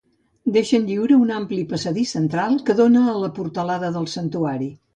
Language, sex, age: Catalan, female, 70-79